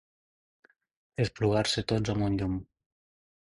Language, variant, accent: Catalan, Nord-Occidental, nord-occidental